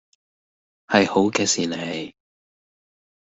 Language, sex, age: Cantonese, male, 50-59